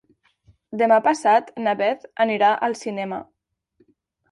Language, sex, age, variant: Catalan, female, 19-29, Nord-Occidental